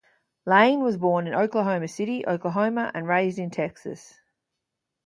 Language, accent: English, Australian English